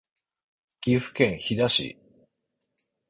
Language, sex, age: Japanese, male, 40-49